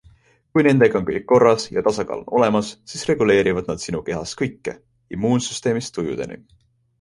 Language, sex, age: Estonian, male, 19-29